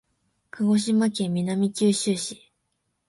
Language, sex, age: Japanese, female, 19-29